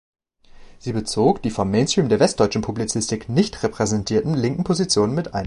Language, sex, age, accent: German, male, 19-29, Deutschland Deutsch